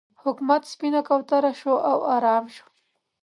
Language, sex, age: Pashto, female, 19-29